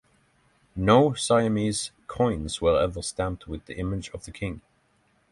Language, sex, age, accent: English, male, 30-39, United States English